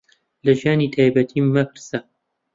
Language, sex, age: Central Kurdish, male, 19-29